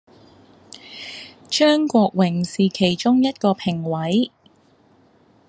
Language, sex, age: Cantonese, female, 30-39